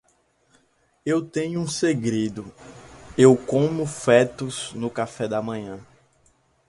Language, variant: Portuguese, Portuguese (Brasil)